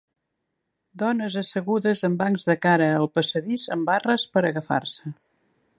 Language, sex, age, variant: Catalan, female, 60-69, Central